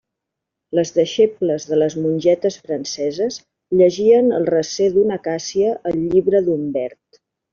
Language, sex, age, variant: Catalan, female, 50-59, Central